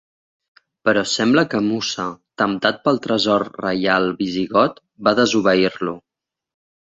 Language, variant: Catalan, Central